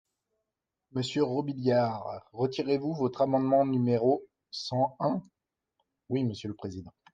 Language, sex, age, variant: French, male, 30-39, Français de métropole